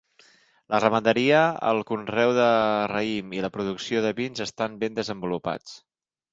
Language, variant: Catalan, Central